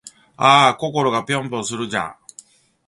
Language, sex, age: Japanese, male, 50-59